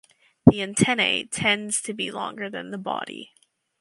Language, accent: English, Canadian English